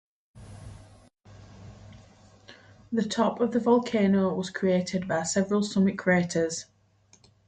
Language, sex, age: English, female, 30-39